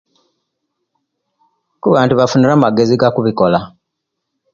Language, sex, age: Kenyi, male, 50-59